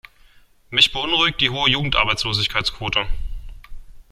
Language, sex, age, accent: German, male, 19-29, Deutschland Deutsch